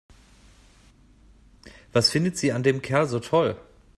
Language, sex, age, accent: German, male, 30-39, Deutschland Deutsch